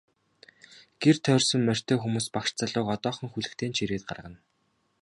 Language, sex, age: Mongolian, male, 19-29